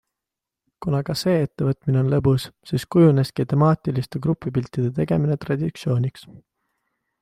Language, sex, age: Estonian, male, 19-29